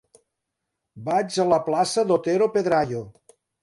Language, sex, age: Catalan, male, 70-79